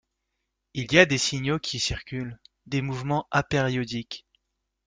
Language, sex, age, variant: French, male, 19-29, Français de métropole